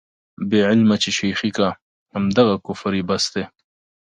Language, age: Pashto, 30-39